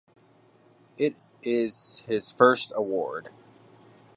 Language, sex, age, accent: English, male, 19-29, United States English